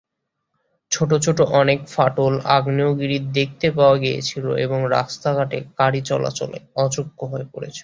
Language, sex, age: Bengali, male, 19-29